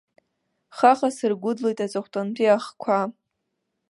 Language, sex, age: Abkhazian, female, under 19